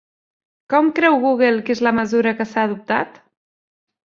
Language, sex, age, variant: Catalan, female, 30-39, Central